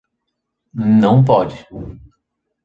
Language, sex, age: Portuguese, male, 30-39